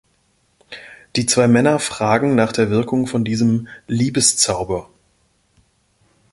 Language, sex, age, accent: German, male, 30-39, Deutschland Deutsch